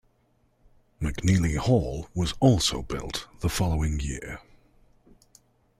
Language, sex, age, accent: English, male, 30-39, England English